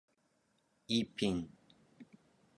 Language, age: Japanese, 19-29